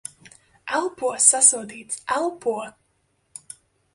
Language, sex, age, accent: Latvian, female, 19-29, Riga